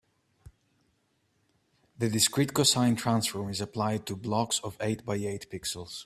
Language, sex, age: English, male, 30-39